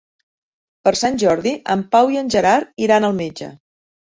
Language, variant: Catalan, Central